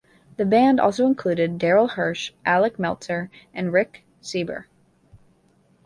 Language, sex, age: English, female, 19-29